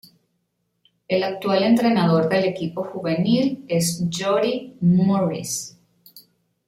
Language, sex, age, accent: Spanish, female, 40-49, Caribe: Cuba, Venezuela, Puerto Rico, República Dominicana, Panamá, Colombia caribeña, México caribeño, Costa del golfo de México